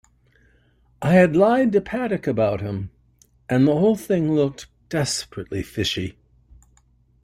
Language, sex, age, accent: English, male, 60-69, United States English